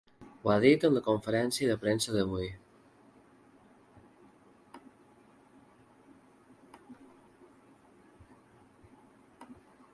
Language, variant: Catalan, Balear